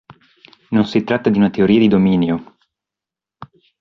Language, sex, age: Italian, male, 40-49